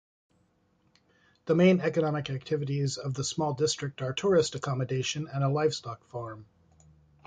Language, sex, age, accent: English, male, 50-59, United States English